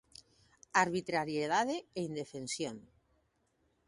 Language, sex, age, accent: Galician, female, 30-39, Normativo (estándar)